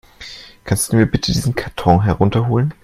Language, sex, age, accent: German, male, 19-29, Deutschland Deutsch